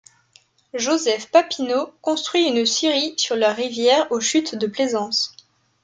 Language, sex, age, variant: French, female, 19-29, Français de métropole